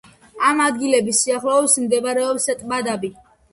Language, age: Georgian, under 19